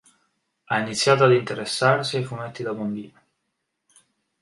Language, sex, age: Italian, male, 19-29